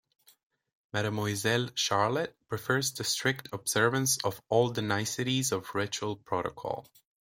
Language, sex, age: English, male, 19-29